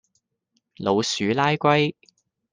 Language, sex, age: Cantonese, male, 19-29